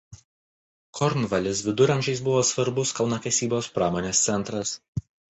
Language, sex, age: Lithuanian, male, 19-29